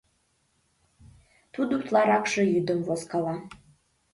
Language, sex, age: Mari, female, under 19